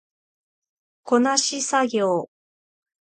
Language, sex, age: Japanese, female, 40-49